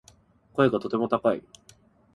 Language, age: Japanese, 19-29